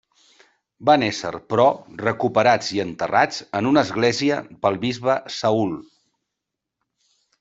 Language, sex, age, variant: Catalan, male, 50-59, Central